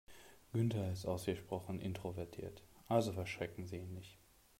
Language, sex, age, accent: German, male, 30-39, Deutschland Deutsch